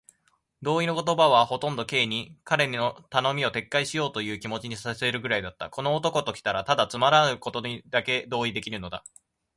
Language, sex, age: Japanese, male, 19-29